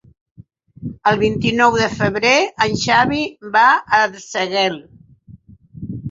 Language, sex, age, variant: Catalan, female, 70-79, Central